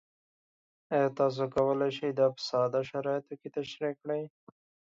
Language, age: Pashto, 19-29